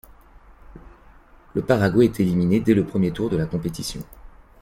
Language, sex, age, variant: French, male, 30-39, Français de métropole